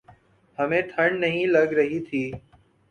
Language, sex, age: Urdu, male, 19-29